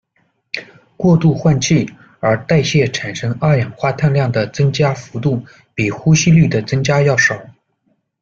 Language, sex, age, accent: Chinese, male, 30-39, 出生地：江苏省